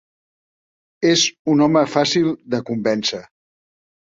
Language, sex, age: Catalan, male, 70-79